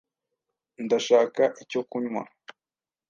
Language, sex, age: Kinyarwanda, male, 19-29